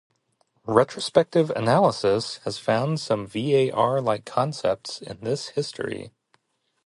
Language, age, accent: English, 30-39, United States English